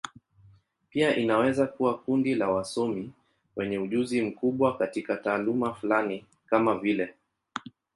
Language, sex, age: Swahili, male, 30-39